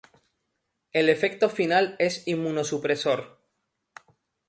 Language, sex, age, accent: Spanish, male, 19-29, España: Sur peninsular (Andalucia, Extremadura, Murcia)